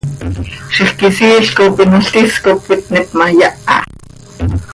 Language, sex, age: Seri, female, 40-49